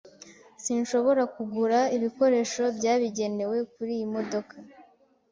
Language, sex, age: Kinyarwanda, female, 19-29